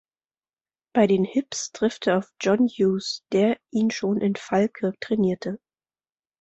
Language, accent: German, Deutschland Deutsch